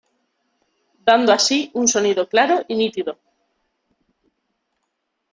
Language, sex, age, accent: Spanish, female, 30-39, España: Centro-Sur peninsular (Madrid, Toledo, Castilla-La Mancha)